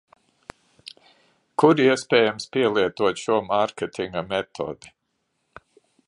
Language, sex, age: Latvian, male, 70-79